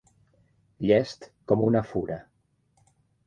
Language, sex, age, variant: Catalan, male, 50-59, Nord-Occidental